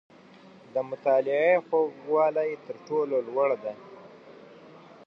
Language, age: Pashto, 30-39